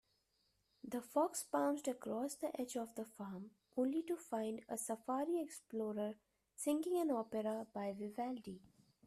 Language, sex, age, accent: English, female, 19-29, India and South Asia (India, Pakistan, Sri Lanka)